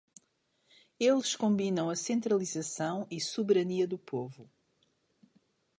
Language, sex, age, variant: Portuguese, female, 40-49, Portuguese (Portugal)